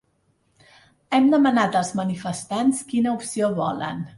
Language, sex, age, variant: Catalan, female, 60-69, Central